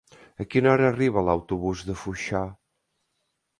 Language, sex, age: Catalan, male, 50-59